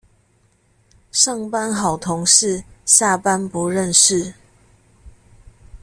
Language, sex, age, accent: Chinese, female, 40-49, 出生地：臺南市